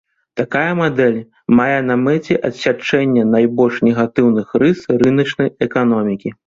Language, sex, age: Belarusian, male, 30-39